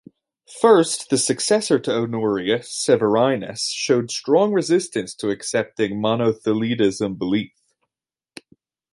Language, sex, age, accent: English, male, 19-29, United States English